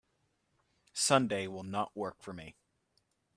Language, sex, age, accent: English, male, under 19, United States English